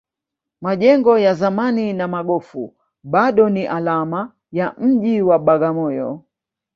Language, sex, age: Swahili, female, 50-59